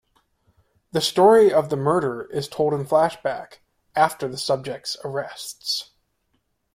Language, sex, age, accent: English, male, 30-39, United States English